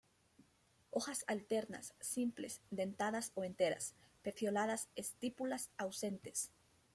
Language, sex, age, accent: Spanish, female, 19-29, Andino-Pacífico: Colombia, Perú, Ecuador, oeste de Bolivia y Venezuela andina